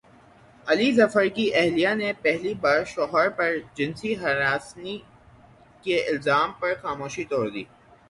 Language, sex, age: Urdu, male, 19-29